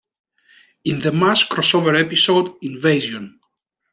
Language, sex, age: English, male, 40-49